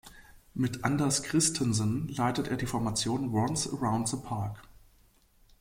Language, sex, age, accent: German, male, 19-29, Deutschland Deutsch